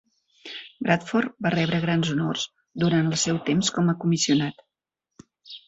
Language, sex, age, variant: Catalan, female, 60-69, Central